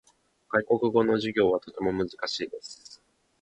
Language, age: Japanese, under 19